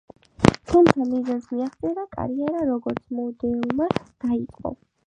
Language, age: Georgian, under 19